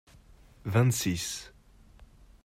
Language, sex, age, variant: French, male, 19-29, Français de métropole